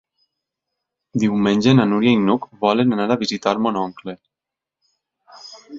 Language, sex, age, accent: Catalan, male, 30-39, valencià